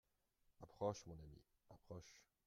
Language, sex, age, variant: French, male, 40-49, Français de métropole